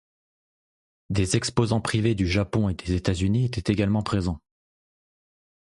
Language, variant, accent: French, Français de métropole, Français de l'est de la France